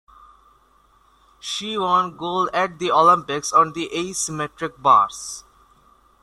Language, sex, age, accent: English, male, under 19, India and South Asia (India, Pakistan, Sri Lanka)